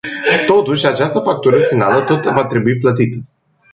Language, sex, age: Romanian, male, 19-29